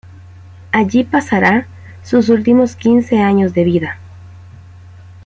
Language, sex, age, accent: Spanish, female, 30-39, América central